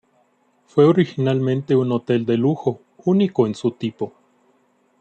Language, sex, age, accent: Spanish, male, 40-49, México